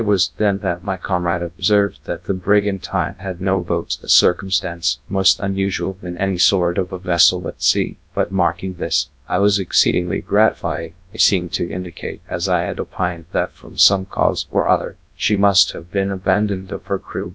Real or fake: fake